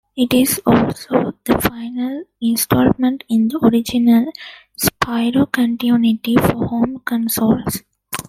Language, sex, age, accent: English, female, 19-29, India and South Asia (India, Pakistan, Sri Lanka)